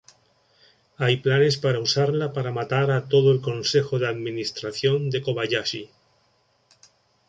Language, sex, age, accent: Spanish, male, 50-59, España: Norte peninsular (Asturias, Castilla y León, Cantabria, País Vasco, Navarra, Aragón, La Rioja, Guadalajara, Cuenca)